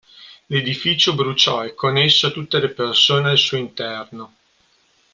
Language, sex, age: Italian, male, 30-39